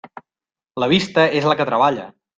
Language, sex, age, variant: Catalan, male, 40-49, Central